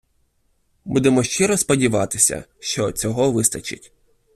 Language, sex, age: Ukrainian, male, under 19